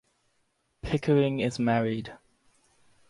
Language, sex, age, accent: English, male, under 19, Australian English